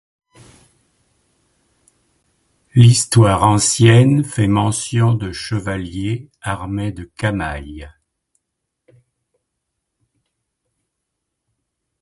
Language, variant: French, Français de métropole